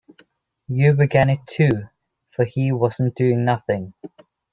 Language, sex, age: English, male, under 19